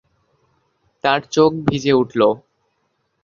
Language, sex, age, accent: Bengali, male, under 19, প্রমিত